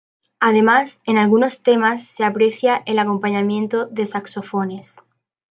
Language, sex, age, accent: Spanish, female, 19-29, España: Sur peninsular (Andalucia, Extremadura, Murcia)